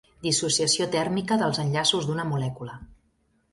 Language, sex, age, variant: Catalan, female, 40-49, Central